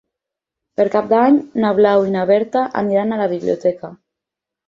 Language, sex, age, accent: Catalan, female, 19-29, valencià